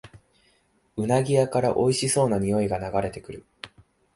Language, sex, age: Japanese, male, 19-29